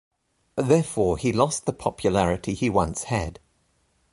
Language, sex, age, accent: English, male, 30-39, New Zealand English